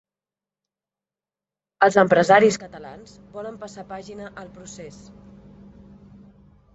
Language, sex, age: Catalan, female, 40-49